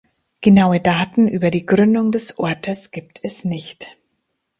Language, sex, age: German, female, 30-39